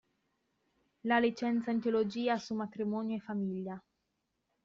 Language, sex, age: Italian, female, 19-29